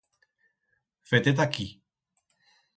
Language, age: Aragonese, 30-39